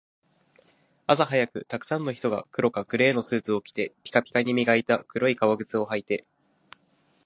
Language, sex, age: Japanese, male, 19-29